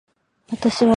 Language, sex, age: Japanese, female, 19-29